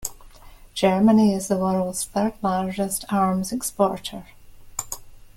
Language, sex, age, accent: English, female, 50-59, Scottish English